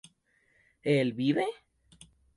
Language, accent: Spanish, Andino-Pacífico: Colombia, Perú, Ecuador, oeste de Bolivia y Venezuela andina